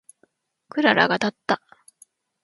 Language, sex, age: Japanese, female, 19-29